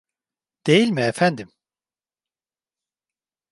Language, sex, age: Turkish, male, 30-39